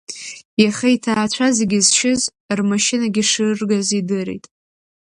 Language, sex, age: Abkhazian, female, under 19